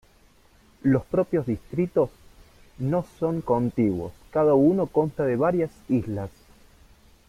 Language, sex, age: Spanish, male, 40-49